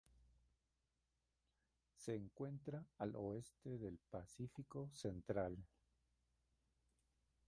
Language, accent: Spanish, Andino-Pacífico: Colombia, Perú, Ecuador, oeste de Bolivia y Venezuela andina